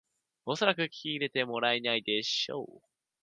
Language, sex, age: Japanese, male, 19-29